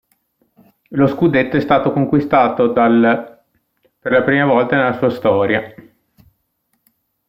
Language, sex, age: Italian, male, 30-39